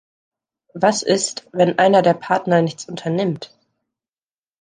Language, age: German, 19-29